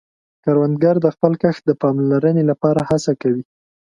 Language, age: Pashto, 19-29